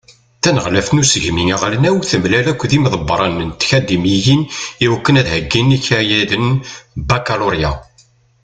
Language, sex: Kabyle, male